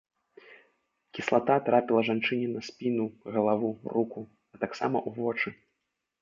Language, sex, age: Belarusian, male, 30-39